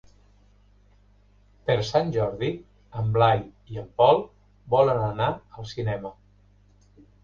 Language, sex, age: Catalan, male, 60-69